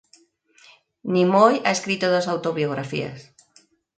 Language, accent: Spanish, España: Centro-Sur peninsular (Madrid, Toledo, Castilla-La Mancha)